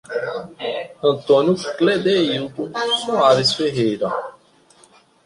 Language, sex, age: Portuguese, male, 40-49